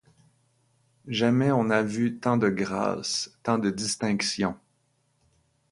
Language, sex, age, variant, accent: French, male, 30-39, Français d'Amérique du Nord, Français du Canada